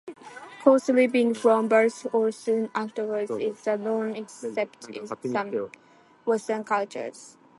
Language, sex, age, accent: English, female, under 19, United States English